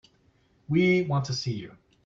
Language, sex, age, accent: English, male, 40-49, United States English